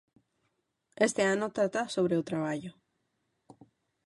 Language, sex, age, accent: Galician, female, 30-39, Oriental (común en zona oriental); Normativo (estándar)